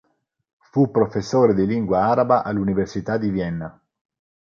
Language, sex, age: Italian, male, 40-49